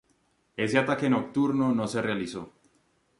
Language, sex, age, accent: Spanish, male, 19-29, Andino-Pacífico: Colombia, Perú, Ecuador, oeste de Bolivia y Venezuela andina